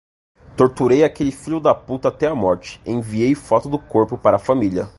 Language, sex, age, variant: Portuguese, male, 19-29, Portuguese (Brasil)